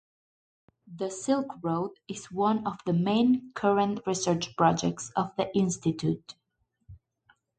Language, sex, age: English, female, 19-29